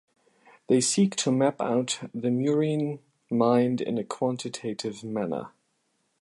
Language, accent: English, United States English